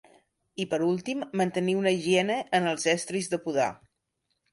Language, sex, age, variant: Catalan, female, 50-59, Central